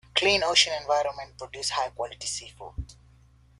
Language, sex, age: English, male, 19-29